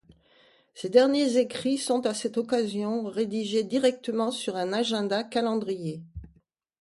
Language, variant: French, Français de métropole